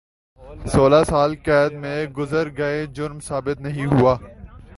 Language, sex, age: Urdu, male, 19-29